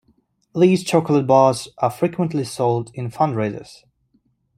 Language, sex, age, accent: English, male, 19-29, England English